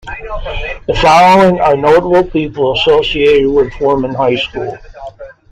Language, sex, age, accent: English, male, 60-69, United States English